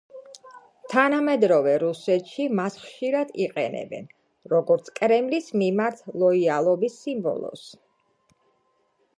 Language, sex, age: Georgian, female, 19-29